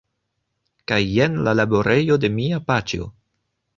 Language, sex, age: Esperanto, male, 19-29